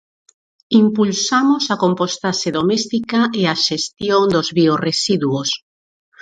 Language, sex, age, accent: Galician, female, 40-49, Normativo (estándar)